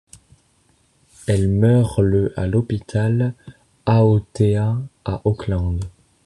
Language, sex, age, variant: French, male, under 19, Français de métropole